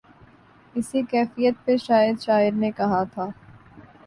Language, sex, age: Urdu, male, 19-29